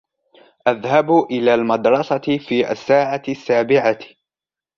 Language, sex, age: Arabic, male, 19-29